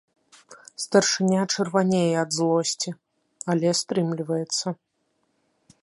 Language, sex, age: Belarusian, female, 19-29